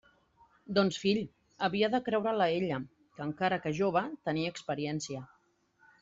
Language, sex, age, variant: Catalan, female, 40-49, Central